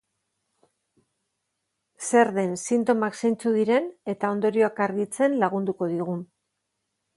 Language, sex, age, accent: Basque, female, 50-59, Mendebalekoa (Araba, Bizkaia, Gipuzkoako mendebaleko herri batzuk)